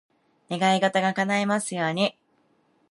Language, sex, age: Japanese, female, 19-29